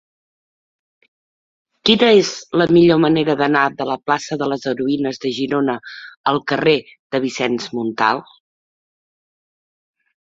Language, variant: Catalan, Central